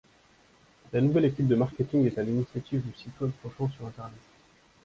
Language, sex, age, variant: French, male, 19-29, Français de métropole